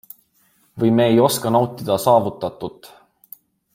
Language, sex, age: Estonian, male, 19-29